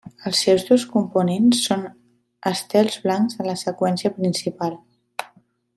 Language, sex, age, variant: Catalan, female, 19-29, Central